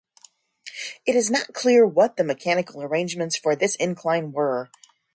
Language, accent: English, United States English